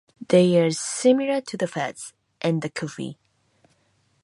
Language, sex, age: English, female, 19-29